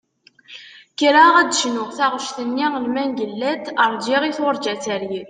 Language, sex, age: Kabyle, female, 19-29